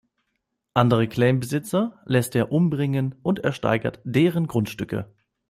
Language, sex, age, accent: German, male, 19-29, Deutschland Deutsch